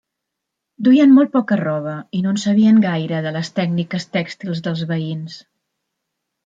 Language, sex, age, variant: Catalan, female, 60-69, Central